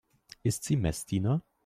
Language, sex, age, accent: German, male, 19-29, Deutschland Deutsch